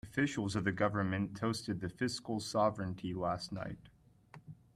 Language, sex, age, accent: English, male, 19-29, United States English